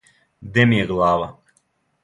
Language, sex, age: Serbian, male, 19-29